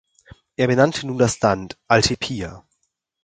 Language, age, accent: German, under 19, Deutschland Deutsch